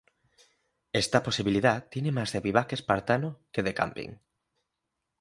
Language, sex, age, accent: Spanish, male, 19-29, España: Norte peninsular (Asturias, Castilla y León, Cantabria, País Vasco, Navarra, Aragón, La Rioja, Guadalajara, Cuenca)